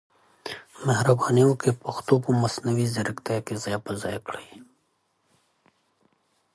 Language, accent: English, England English